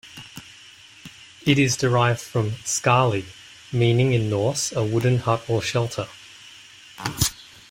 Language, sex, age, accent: English, male, 40-49, Australian English